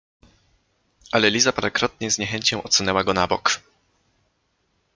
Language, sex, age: Polish, male, 19-29